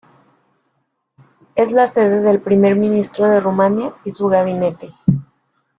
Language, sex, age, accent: Spanish, female, 30-39, México